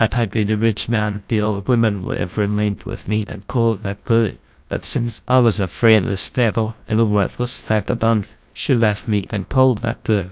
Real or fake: fake